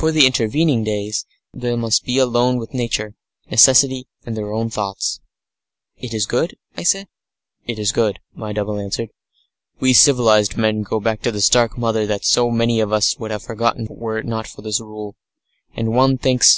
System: none